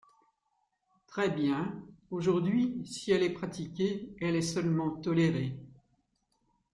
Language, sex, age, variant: French, female, 60-69, Français de métropole